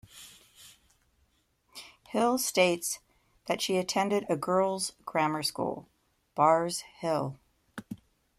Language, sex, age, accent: English, female, 50-59, United States English